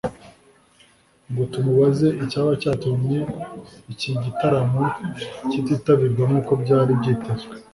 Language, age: Kinyarwanda, 19-29